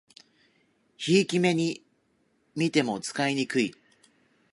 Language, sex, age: Japanese, male, 19-29